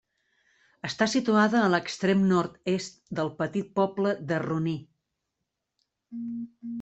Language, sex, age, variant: Catalan, female, 50-59, Central